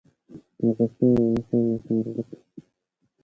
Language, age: Indus Kohistani, 19-29